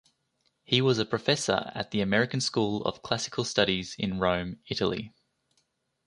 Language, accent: English, Australian English